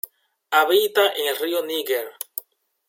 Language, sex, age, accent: Spanish, male, 19-29, Caribe: Cuba, Venezuela, Puerto Rico, República Dominicana, Panamá, Colombia caribeña, México caribeño, Costa del golfo de México